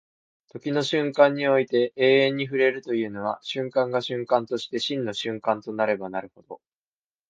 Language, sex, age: Japanese, male, under 19